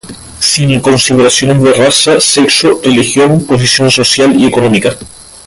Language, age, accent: Spanish, 19-29, España: Islas Canarias